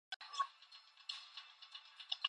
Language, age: Korean, 19-29